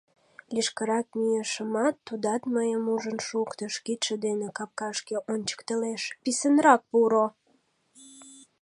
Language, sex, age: Mari, female, 19-29